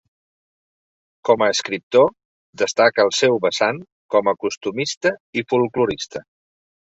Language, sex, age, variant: Catalan, male, 40-49, Septentrional